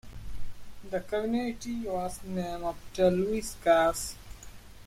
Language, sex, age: English, male, 19-29